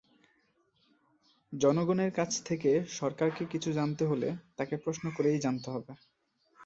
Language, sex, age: Bengali, male, 19-29